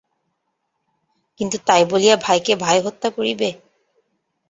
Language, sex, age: Bengali, female, 30-39